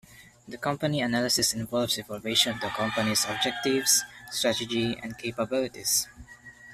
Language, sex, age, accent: English, male, under 19, Filipino